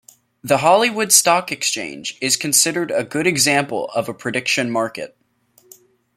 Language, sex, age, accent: English, male, under 19, United States English